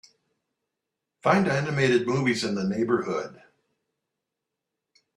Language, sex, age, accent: English, male, 60-69, United States English